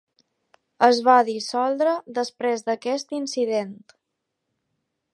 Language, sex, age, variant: Catalan, female, 19-29, Balear